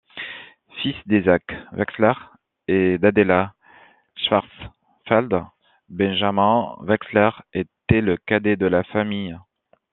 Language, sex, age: French, male, 30-39